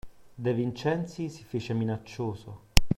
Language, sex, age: Italian, male, 19-29